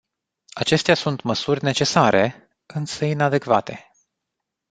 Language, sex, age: Romanian, male, 30-39